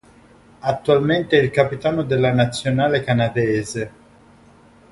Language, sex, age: Italian, male, 30-39